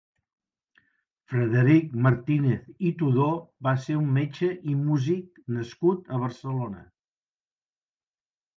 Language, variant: Catalan, Nord-Occidental